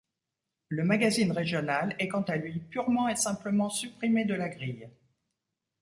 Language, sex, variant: French, female, Français de métropole